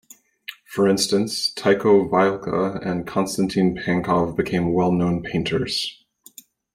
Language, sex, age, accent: English, male, 30-39, United States English